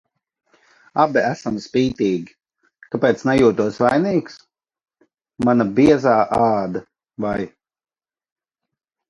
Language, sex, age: Latvian, male, 40-49